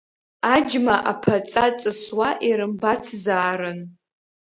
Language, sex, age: Abkhazian, female, under 19